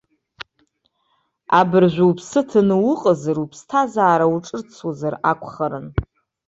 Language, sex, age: Abkhazian, female, 30-39